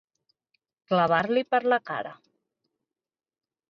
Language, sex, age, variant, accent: Catalan, female, 30-39, Central, central